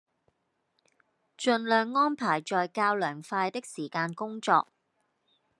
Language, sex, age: Cantonese, female, 30-39